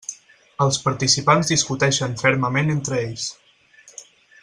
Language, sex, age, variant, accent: Catalan, male, 19-29, Central, central; Barceloní